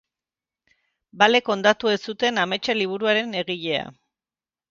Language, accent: Basque, Mendebalekoa (Araba, Bizkaia, Gipuzkoako mendebaleko herri batzuk)